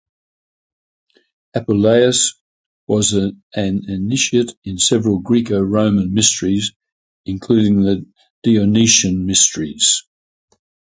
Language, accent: English, Australian English